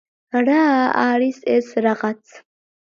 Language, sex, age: Georgian, female, under 19